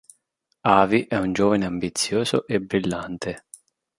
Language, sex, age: Italian, male, 19-29